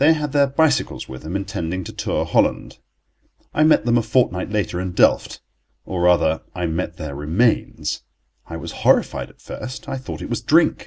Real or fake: real